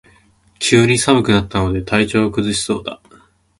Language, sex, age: Japanese, male, 19-29